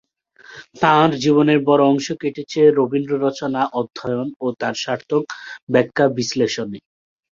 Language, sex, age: Bengali, male, 19-29